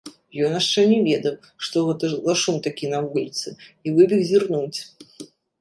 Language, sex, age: Belarusian, female, 30-39